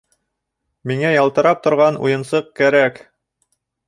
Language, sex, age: Bashkir, male, 30-39